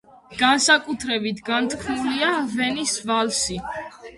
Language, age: Georgian, under 19